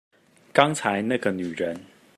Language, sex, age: Chinese, male, 30-39